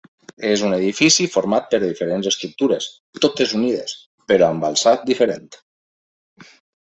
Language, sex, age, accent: Catalan, male, 30-39, valencià